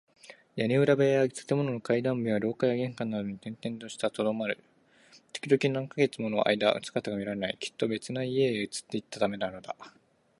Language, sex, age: Japanese, male, 19-29